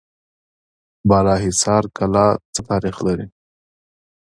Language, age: Pashto, 30-39